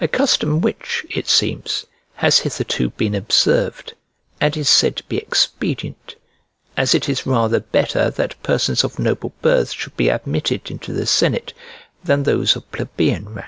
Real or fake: real